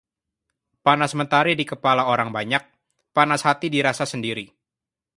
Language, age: Indonesian, 19-29